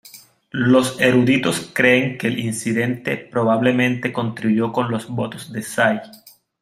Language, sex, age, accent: Spanish, male, 19-29, Andino-Pacífico: Colombia, Perú, Ecuador, oeste de Bolivia y Venezuela andina